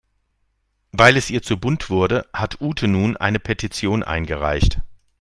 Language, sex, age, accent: German, male, 50-59, Deutschland Deutsch